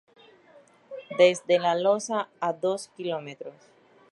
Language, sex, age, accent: Spanish, female, 30-39, Andino-Pacífico: Colombia, Perú, Ecuador, oeste de Bolivia y Venezuela andina